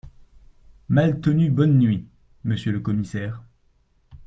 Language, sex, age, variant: French, male, 19-29, Français de métropole